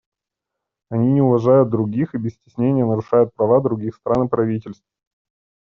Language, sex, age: Russian, male, 30-39